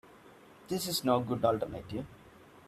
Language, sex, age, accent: English, male, 19-29, India and South Asia (India, Pakistan, Sri Lanka)